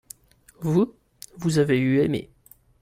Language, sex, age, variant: French, male, 19-29, Français de métropole